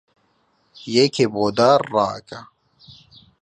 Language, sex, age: Central Kurdish, male, 19-29